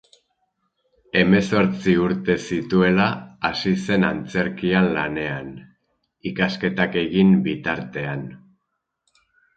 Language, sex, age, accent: Basque, male, 50-59, Erdialdekoa edo Nafarra (Gipuzkoa, Nafarroa)